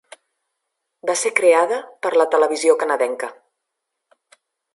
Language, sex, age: Catalan, female, 40-49